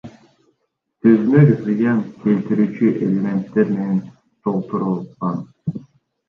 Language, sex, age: Kyrgyz, male, 19-29